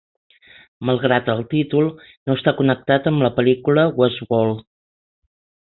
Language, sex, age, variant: Catalan, female, 60-69, Central